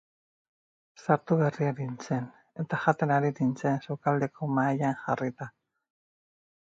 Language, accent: Basque, Mendebalekoa (Araba, Bizkaia, Gipuzkoako mendebaleko herri batzuk)